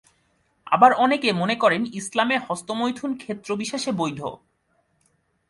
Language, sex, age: Bengali, male, 30-39